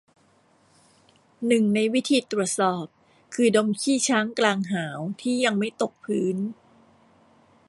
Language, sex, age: Thai, female, 50-59